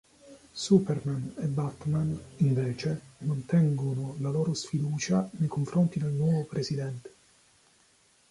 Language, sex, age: Italian, male, 40-49